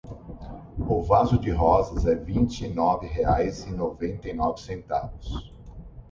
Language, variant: Portuguese, Portuguese (Brasil)